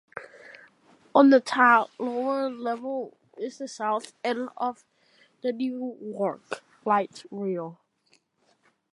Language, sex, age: English, male, under 19